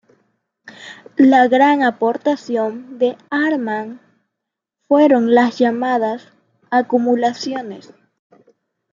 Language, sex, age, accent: Spanish, female, under 19, Andino-Pacífico: Colombia, Perú, Ecuador, oeste de Bolivia y Venezuela andina